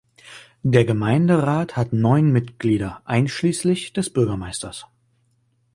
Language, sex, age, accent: German, male, 19-29, Deutschland Deutsch